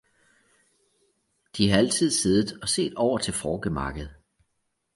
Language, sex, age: Danish, male, 40-49